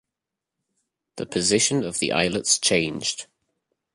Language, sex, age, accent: English, male, 19-29, England English